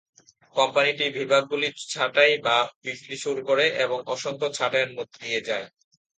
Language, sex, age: Bengali, male, 19-29